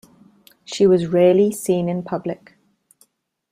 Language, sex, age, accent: English, female, 30-39, Southern African (South Africa, Zimbabwe, Namibia)